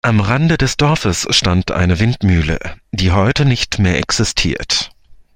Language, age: German, 30-39